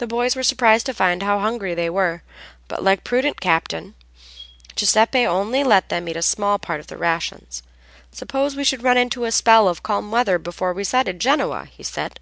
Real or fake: real